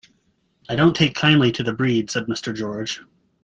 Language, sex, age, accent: English, male, 30-39, United States English